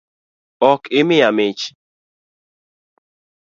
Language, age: Luo (Kenya and Tanzania), 19-29